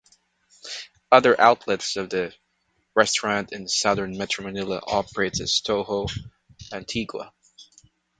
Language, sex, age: English, male, 19-29